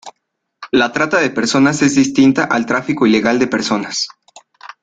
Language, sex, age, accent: Spanish, male, 19-29, México